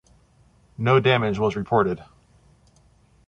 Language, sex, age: English, male, 40-49